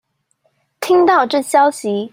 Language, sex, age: Chinese, female, 19-29